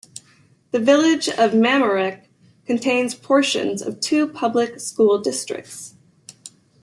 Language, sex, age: English, female, 30-39